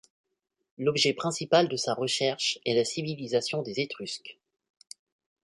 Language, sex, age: French, male, 19-29